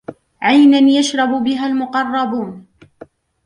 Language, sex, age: Arabic, female, 19-29